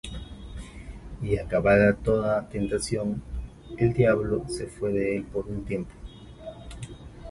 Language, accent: Spanish, Andino-Pacífico: Colombia, Perú, Ecuador, oeste de Bolivia y Venezuela andina